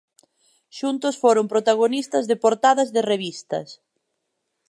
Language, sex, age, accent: Galician, female, 19-29, Atlántico (seseo e gheada)